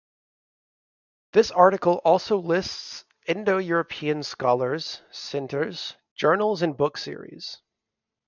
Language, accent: English, United States English